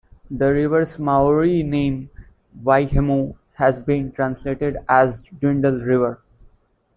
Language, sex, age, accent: English, male, 19-29, India and South Asia (India, Pakistan, Sri Lanka)